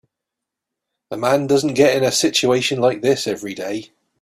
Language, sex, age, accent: English, male, 40-49, England English